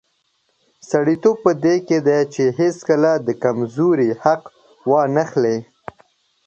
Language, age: Pashto, 19-29